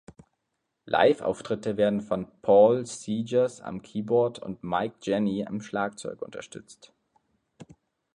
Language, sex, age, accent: German, male, 19-29, Deutschland Deutsch